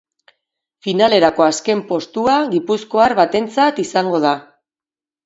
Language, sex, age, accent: Basque, female, 40-49, Mendebalekoa (Araba, Bizkaia, Gipuzkoako mendebaleko herri batzuk)